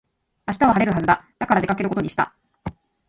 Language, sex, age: Japanese, female, 40-49